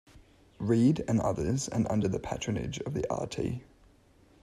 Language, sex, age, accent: English, male, 19-29, Australian English